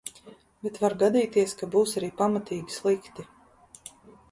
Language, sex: Latvian, female